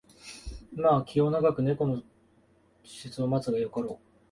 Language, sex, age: Japanese, male, 19-29